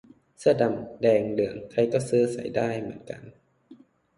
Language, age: Thai, 19-29